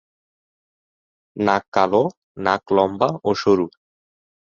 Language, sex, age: Bengali, male, 19-29